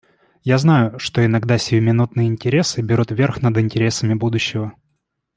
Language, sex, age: Russian, male, 19-29